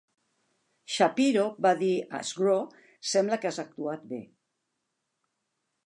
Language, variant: Catalan, Central